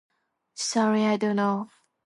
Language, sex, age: English, female, 19-29